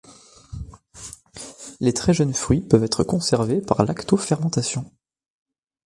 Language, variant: French, Français de métropole